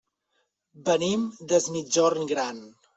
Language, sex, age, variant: Catalan, male, 30-39, Central